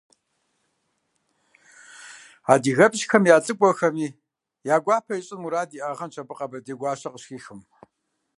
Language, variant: Kabardian, Адыгэбзэ (Къэбэрдей, Кирил, псоми зэдай)